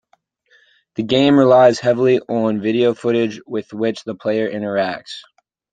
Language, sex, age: English, male, 19-29